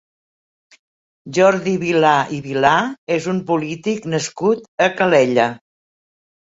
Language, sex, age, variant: Catalan, female, 70-79, Central